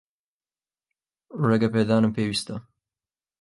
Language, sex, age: Central Kurdish, male, 19-29